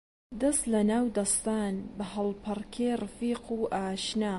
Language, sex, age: Central Kurdish, female, 19-29